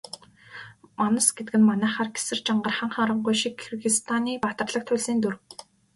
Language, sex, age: Mongolian, female, 19-29